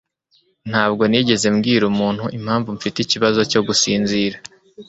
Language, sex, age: Kinyarwanda, male, 30-39